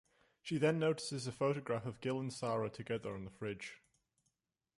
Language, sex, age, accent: English, male, 19-29, England English